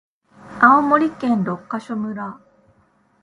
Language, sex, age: Japanese, female, 40-49